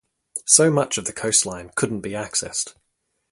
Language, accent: English, Australian English